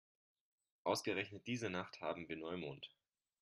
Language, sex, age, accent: German, male, 19-29, Deutschland Deutsch